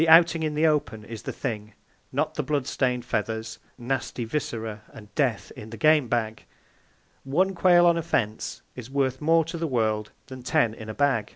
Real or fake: real